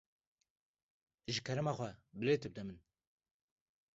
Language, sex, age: Kurdish, male, 19-29